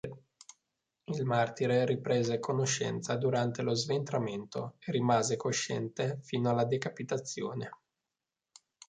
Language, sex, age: Italian, male, 19-29